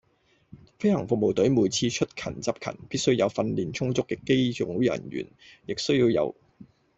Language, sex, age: Cantonese, male, 30-39